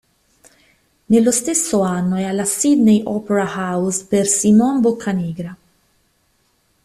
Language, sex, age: Italian, female, 19-29